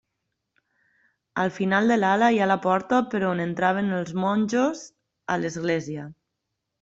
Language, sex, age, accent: Catalan, female, 30-39, valencià